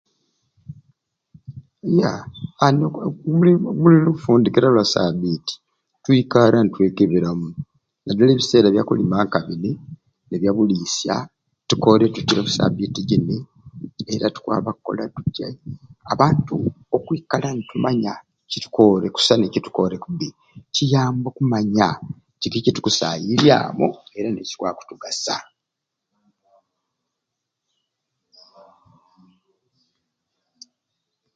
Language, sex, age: Ruuli, male, 70-79